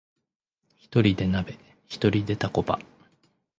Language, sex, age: Japanese, male, 19-29